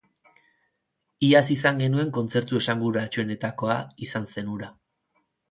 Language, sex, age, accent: Basque, male, 30-39, Erdialdekoa edo Nafarra (Gipuzkoa, Nafarroa)